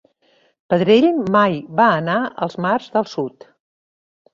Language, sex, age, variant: Catalan, female, 60-69, Central